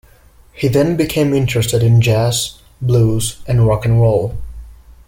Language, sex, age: English, male, under 19